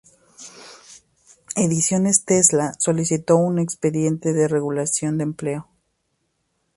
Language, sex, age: Spanish, female, 30-39